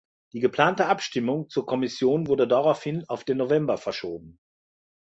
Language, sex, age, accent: German, male, 60-69, Deutschland Deutsch